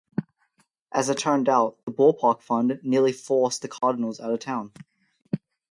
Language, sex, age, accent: English, male, under 19, Australian English